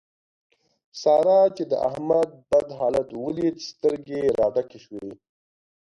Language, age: Pashto, 19-29